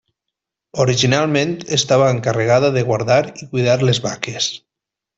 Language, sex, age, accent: Catalan, male, 30-39, valencià